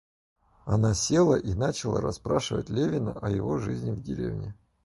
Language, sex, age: Russian, male, 30-39